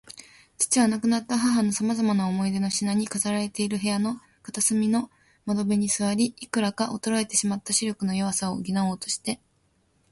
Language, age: Japanese, 19-29